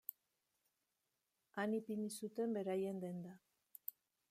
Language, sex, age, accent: Basque, female, 50-59, Mendebalekoa (Araba, Bizkaia, Gipuzkoako mendebaleko herri batzuk)